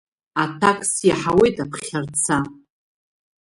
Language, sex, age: Abkhazian, female, 40-49